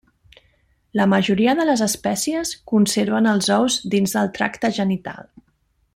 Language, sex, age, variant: Catalan, female, 30-39, Central